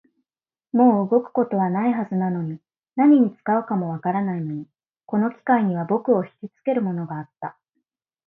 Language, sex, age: Japanese, female, 19-29